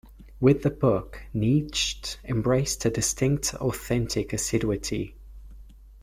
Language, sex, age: English, male, 19-29